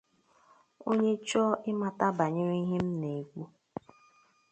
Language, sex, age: Igbo, female, 30-39